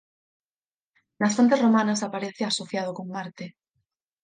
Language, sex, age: Galician, female, 19-29